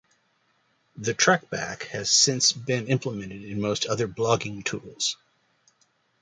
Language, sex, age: English, male, 50-59